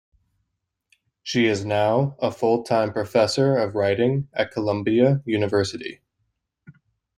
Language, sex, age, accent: English, male, 19-29, United States English